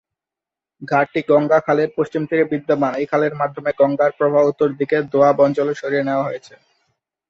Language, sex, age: Bengali, male, 19-29